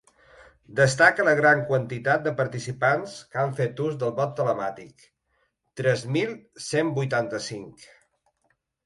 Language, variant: Catalan, Balear